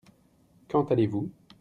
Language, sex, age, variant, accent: French, male, 30-39, Français d'Europe, Français de Belgique